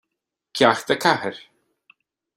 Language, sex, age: Irish, male, 19-29